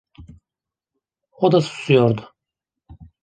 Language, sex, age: Turkish, male, 30-39